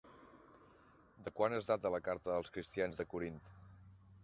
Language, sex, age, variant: Catalan, male, 30-39, Central